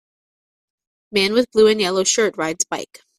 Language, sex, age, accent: English, female, 30-39, Canadian English